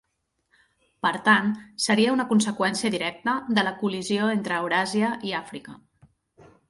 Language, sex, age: Catalan, female, 30-39